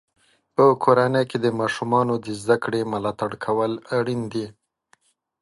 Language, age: Pashto, 19-29